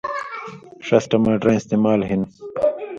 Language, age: Indus Kohistani, 30-39